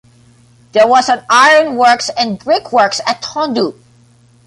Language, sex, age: English, male, 19-29